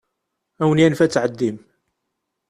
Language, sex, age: Kabyle, male, 30-39